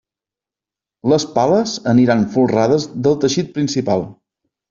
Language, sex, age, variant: Catalan, male, 40-49, Central